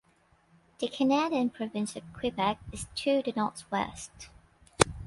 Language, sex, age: English, female, 19-29